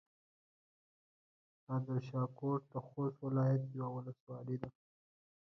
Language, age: Pashto, 19-29